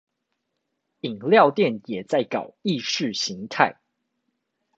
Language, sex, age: Chinese, male, 19-29